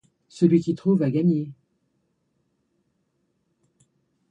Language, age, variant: French, 60-69, Français de métropole